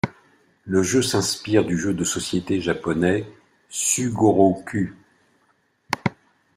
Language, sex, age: French, male, 70-79